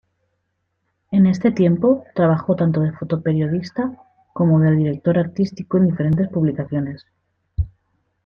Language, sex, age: Spanish, female, 30-39